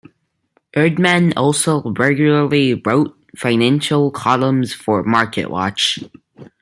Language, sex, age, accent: English, male, under 19, United States English